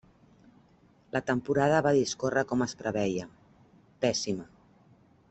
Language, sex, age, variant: Catalan, female, 50-59, Central